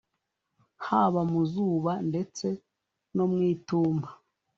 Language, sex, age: Kinyarwanda, male, 30-39